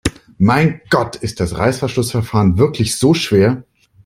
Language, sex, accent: German, male, Deutschland Deutsch